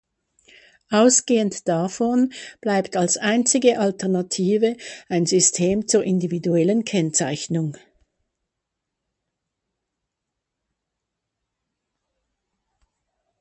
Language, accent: German, Schweizerdeutsch